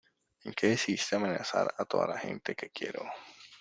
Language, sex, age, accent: Spanish, male, 19-29, Andino-Pacífico: Colombia, Perú, Ecuador, oeste de Bolivia y Venezuela andina